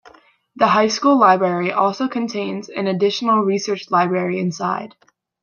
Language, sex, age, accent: English, female, 19-29, United States English